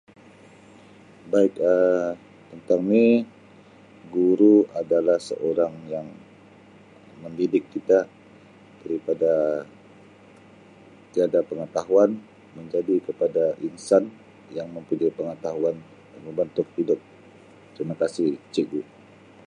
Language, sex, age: Sabah Malay, male, 40-49